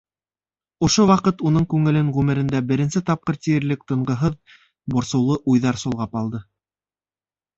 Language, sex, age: Bashkir, male, 19-29